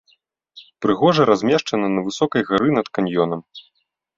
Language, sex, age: Belarusian, male, 19-29